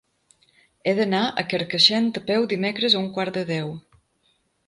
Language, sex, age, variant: Catalan, female, 50-59, Balear